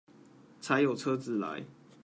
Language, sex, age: Chinese, male, 19-29